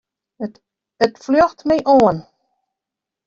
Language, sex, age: Western Frisian, female, 60-69